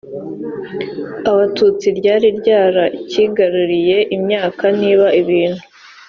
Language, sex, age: Kinyarwanda, female, 19-29